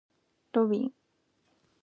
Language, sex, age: Japanese, female, 19-29